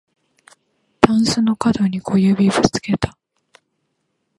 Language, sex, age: Japanese, female, 19-29